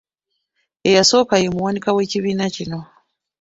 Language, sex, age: Ganda, female, 30-39